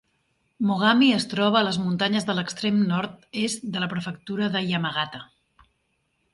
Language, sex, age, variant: Catalan, female, 40-49, Central